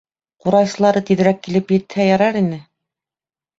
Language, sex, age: Bashkir, female, 30-39